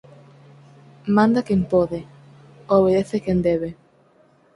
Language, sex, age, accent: Galician, female, 19-29, Neofalante